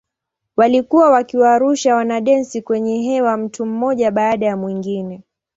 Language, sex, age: Swahili, female, 19-29